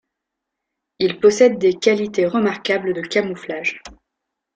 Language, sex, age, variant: French, female, 19-29, Français de métropole